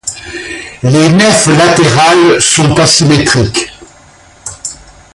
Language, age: French, 70-79